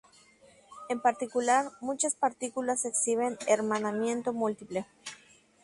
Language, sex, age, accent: Spanish, female, 30-39, México